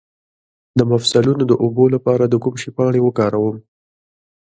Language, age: Pashto, 19-29